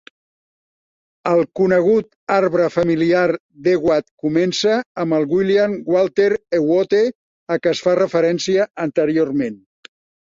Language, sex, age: Catalan, male, 70-79